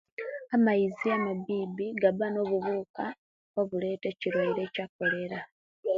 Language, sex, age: Kenyi, female, 19-29